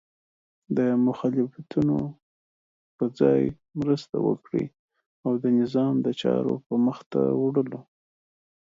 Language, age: Pashto, 19-29